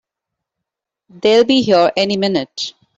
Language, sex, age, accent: English, female, 30-39, India and South Asia (India, Pakistan, Sri Lanka)